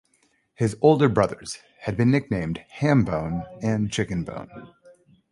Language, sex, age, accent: English, male, 30-39, United States English